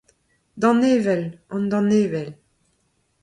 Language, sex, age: Breton, female, 50-59